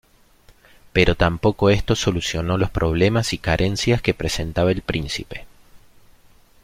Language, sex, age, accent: Spanish, male, 30-39, Rioplatense: Argentina, Uruguay, este de Bolivia, Paraguay